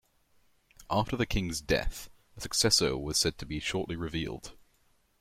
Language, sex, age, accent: English, male, under 19, England English